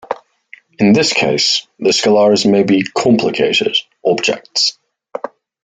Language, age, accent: English, 19-29, Irish English